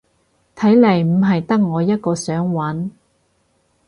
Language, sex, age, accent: Cantonese, female, 30-39, 广州音